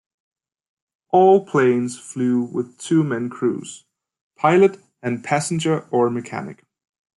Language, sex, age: English, male, 19-29